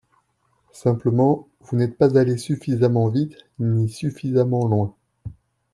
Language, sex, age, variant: French, male, 30-39, Français de métropole